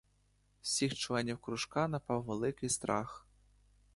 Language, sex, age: Ukrainian, male, 19-29